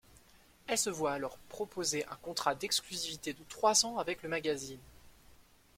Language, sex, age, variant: French, male, 19-29, Français de métropole